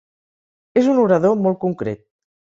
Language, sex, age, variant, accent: Catalan, female, 50-59, Central, central